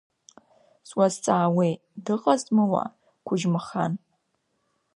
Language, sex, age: Abkhazian, female, under 19